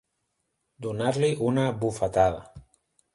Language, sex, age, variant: Catalan, male, 30-39, Central